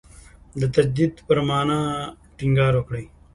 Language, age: Pashto, 19-29